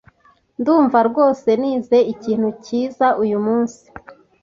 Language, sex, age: Kinyarwanda, female, 19-29